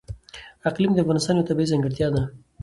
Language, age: Pashto, 19-29